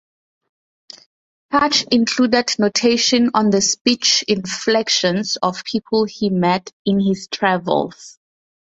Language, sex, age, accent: English, female, 30-39, Southern African (South Africa, Zimbabwe, Namibia)